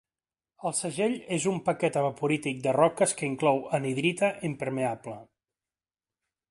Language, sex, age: Catalan, male, 30-39